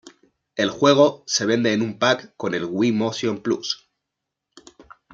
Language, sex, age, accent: Spanish, male, 19-29, España: Norte peninsular (Asturias, Castilla y León, Cantabria, País Vasco, Navarra, Aragón, La Rioja, Guadalajara, Cuenca)